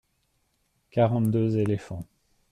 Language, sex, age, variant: French, male, 30-39, Français de métropole